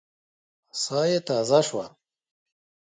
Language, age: Pashto, 30-39